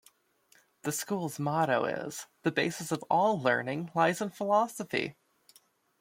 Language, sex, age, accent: English, male, under 19, United States English